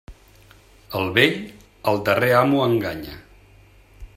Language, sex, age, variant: Catalan, male, 40-49, Central